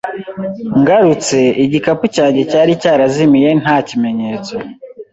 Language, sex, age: Kinyarwanda, male, 19-29